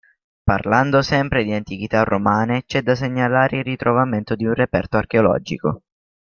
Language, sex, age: Italian, male, under 19